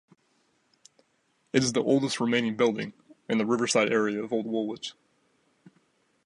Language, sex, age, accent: English, male, 19-29, United States English